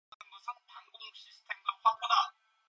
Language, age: Korean, 19-29